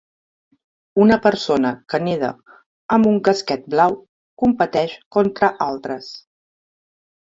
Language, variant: Catalan, Central